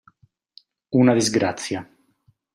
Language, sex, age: Italian, male, 40-49